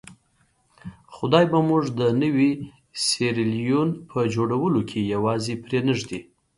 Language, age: Pashto, 30-39